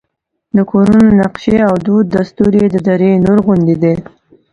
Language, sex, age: Pashto, female, 19-29